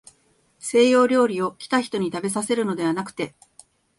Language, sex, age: Japanese, female, 50-59